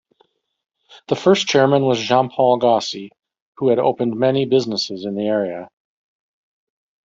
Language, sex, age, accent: English, male, 50-59, United States English